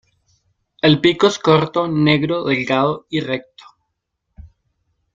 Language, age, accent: Spanish, 19-29, América central